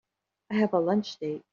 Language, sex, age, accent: English, female, 60-69, United States English